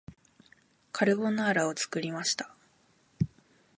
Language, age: Japanese, 19-29